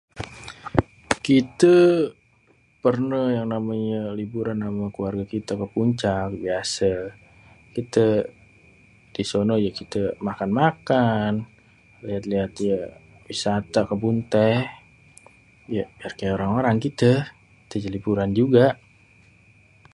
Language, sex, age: Betawi, male, 30-39